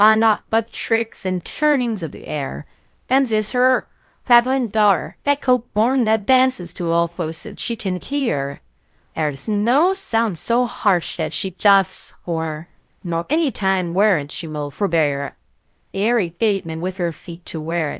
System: TTS, VITS